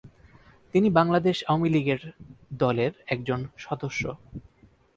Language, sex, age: Bengali, male, 19-29